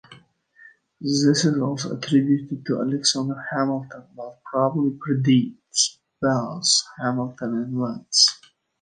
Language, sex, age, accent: English, male, 19-29, United States English